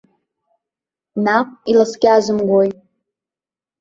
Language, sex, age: Abkhazian, female, under 19